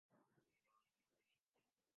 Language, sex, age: Spanish, female, 19-29